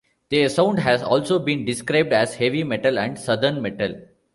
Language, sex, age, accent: English, male, 40-49, India and South Asia (India, Pakistan, Sri Lanka)